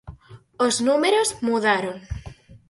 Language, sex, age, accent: Galician, female, under 19, Normativo (estándar)